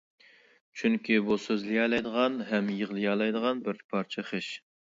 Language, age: Uyghur, 30-39